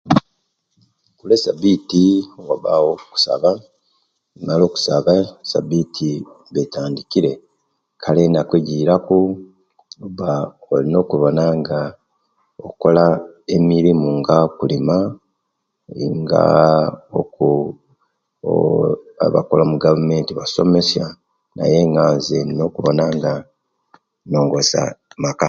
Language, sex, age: Kenyi, male, 40-49